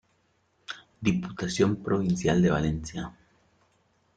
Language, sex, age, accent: Spanish, male, 30-39, Andino-Pacífico: Colombia, Perú, Ecuador, oeste de Bolivia y Venezuela andina